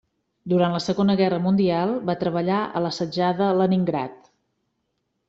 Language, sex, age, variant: Catalan, female, 40-49, Central